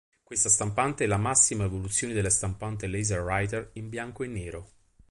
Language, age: Italian, 30-39